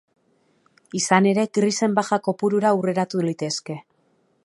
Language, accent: Basque, Mendebalekoa (Araba, Bizkaia, Gipuzkoako mendebaleko herri batzuk)